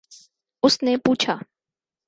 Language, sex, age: Urdu, female, 19-29